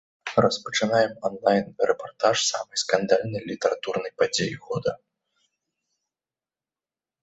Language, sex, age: Belarusian, male, 30-39